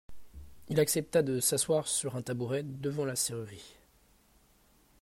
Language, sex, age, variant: French, male, 30-39, Français de métropole